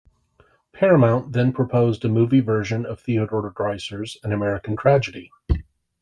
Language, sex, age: English, male, 40-49